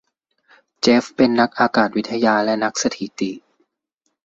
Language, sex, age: Thai, male, 19-29